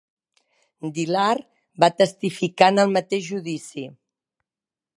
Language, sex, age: Catalan, female, 60-69